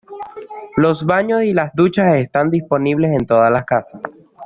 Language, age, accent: Spanish, 50-59, Caribe: Cuba, Venezuela, Puerto Rico, República Dominicana, Panamá, Colombia caribeña, México caribeño, Costa del golfo de México